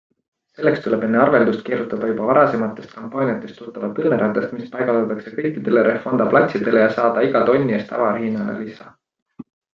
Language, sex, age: Estonian, male, 30-39